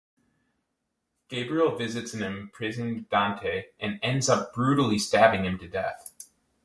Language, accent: English, United States English